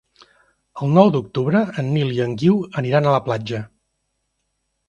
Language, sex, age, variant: Catalan, male, 50-59, Central